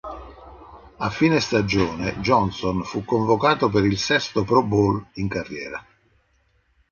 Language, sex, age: Italian, male, 50-59